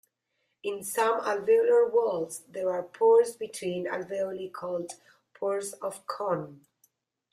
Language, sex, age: English, female, 40-49